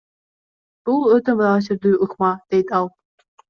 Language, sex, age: Kyrgyz, female, 19-29